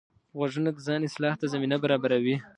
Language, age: Pashto, 19-29